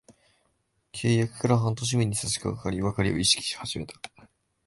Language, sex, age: Japanese, male, 19-29